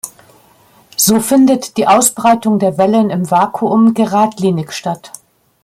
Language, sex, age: German, female, 50-59